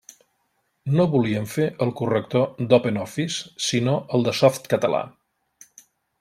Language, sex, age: Catalan, male, 50-59